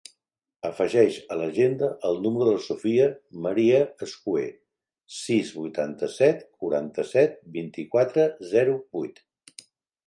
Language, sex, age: Catalan, male, 60-69